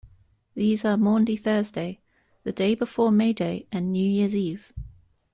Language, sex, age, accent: English, female, 19-29, England English